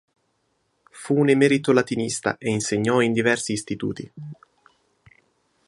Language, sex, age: Italian, male, 19-29